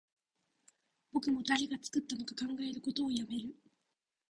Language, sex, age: Japanese, female, 19-29